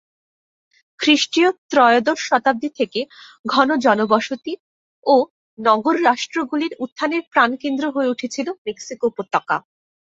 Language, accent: Bengali, প্রমিত বাংলা